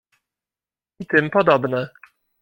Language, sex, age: Polish, male, 30-39